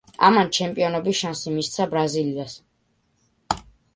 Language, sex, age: Georgian, male, under 19